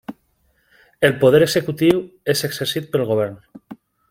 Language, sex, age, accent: Catalan, male, 40-49, valencià